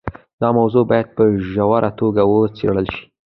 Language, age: Pashto, under 19